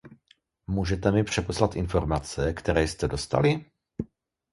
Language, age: Czech, 40-49